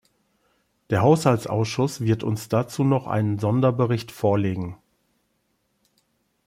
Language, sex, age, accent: German, male, 50-59, Deutschland Deutsch